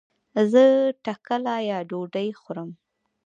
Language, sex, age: Pashto, female, 19-29